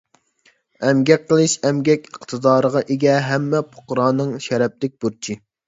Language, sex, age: Uyghur, male, 19-29